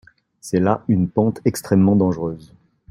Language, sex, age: French, male, 40-49